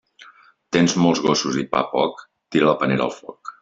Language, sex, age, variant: Catalan, male, 40-49, Central